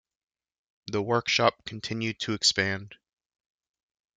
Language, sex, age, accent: English, male, 19-29, United States English